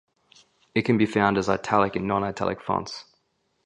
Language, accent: English, Australian English